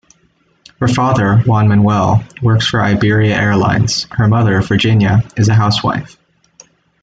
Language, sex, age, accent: English, male, 19-29, United States English